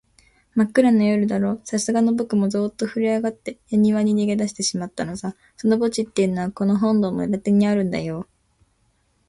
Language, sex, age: Japanese, female, under 19